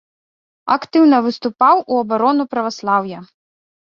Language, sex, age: Belarusian, female, 30-39